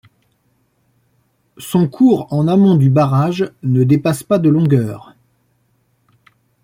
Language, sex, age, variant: French, male, 40-49, Français de métropole